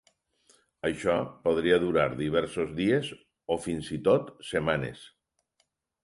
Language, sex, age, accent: Catalan, male, 60-69, valencià